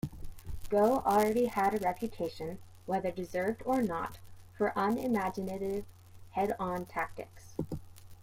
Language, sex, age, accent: English, female, 30-39, United States English